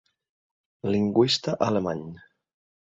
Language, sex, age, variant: Catalan, male, 30-39, Central